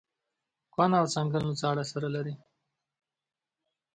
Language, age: Pashto, 19-29